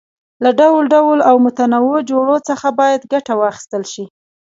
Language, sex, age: Pashto, female, 19-29